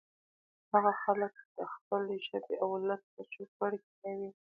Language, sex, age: Pashto, female, 19-29